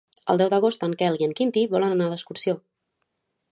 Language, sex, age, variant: Catalan, female, 19-29, Central